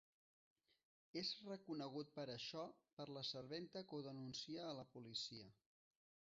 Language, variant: Catalan, Central